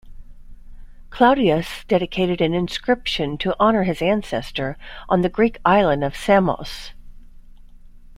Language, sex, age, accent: English, female, 50-59, United States English